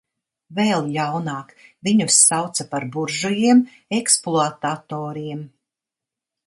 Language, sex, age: Latvian, female, 60-69